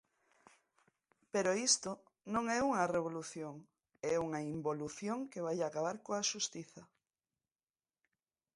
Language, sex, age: Galician, female, 40-49